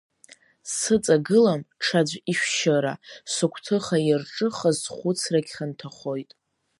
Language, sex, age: Abkhazian, female, under 19